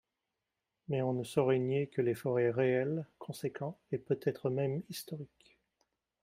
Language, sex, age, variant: French, male, 40-49, Français de métropole